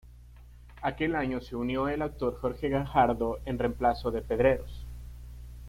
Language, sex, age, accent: Spanish, male, under 19, Andino-Pacífico: Colombia, Perú, Ecuador, oeste de Bolivia y Venezuela andina